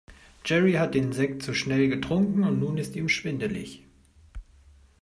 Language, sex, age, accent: German, male, 40-49, Deutschland Deutsch